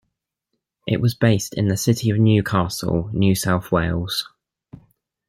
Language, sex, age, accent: English, male, 19-29, England English